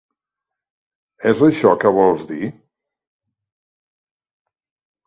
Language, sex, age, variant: Catalan, male, 60-69, Central